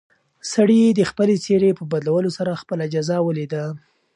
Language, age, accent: Pashto, 19-29, پکتیا ولایت، احمدزی